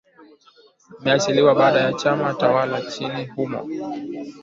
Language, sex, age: Swahili, male, 19-29